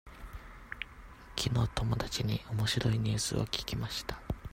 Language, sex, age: Japanese, male, 19-29